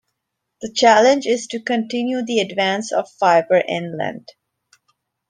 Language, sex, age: English, female, 50-59